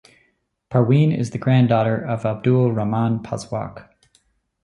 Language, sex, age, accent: English, male, 40-49, United States English